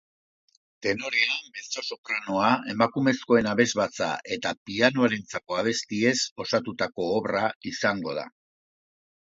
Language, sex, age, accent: Basque, male, 50-59, Erdialdekoa edo Nafarra (Gipuzkoa, Nafarroa)